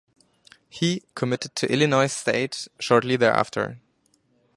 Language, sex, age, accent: English, male, 19-29, German English